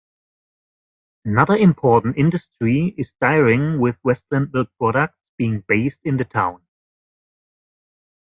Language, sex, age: English, male, 40-49